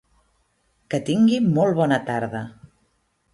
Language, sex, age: Catalan, female, 30-39